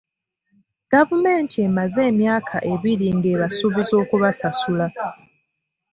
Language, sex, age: Ganda, female, 19-29